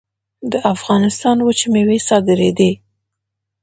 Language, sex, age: Pashto, female, 19-29